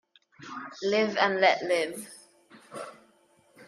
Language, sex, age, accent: English, female, under 19, England English